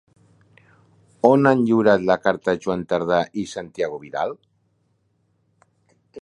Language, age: Catalan, 50-59